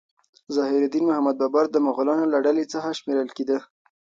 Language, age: Pashto, 19-29